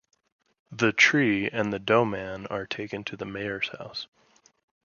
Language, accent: English, United States English